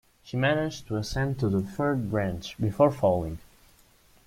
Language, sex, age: English, male, under 19